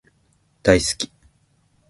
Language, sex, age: Japanese, male, 19-29